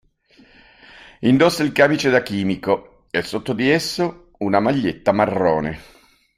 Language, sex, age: Italian, male, 50-59